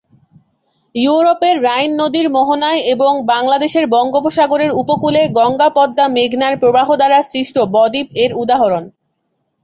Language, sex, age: Bengali, female, under 19